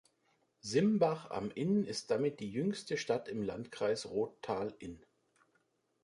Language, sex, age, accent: German, male, 30-39, Deutschland Deutsch